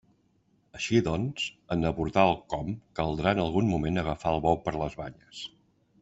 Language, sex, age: Catalan, male, 50-59